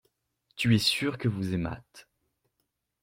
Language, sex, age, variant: French, male, under 19, Français de métropole